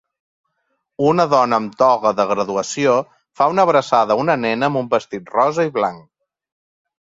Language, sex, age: Catalan, male, 40-49